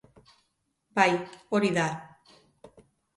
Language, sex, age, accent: Basque, female, 40-49, Mendebalekoa (Araba, Bizkaia, Gipuzkoako mendebaleko herri batzuk)